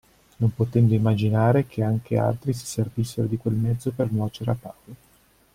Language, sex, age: Italian, male, 40-49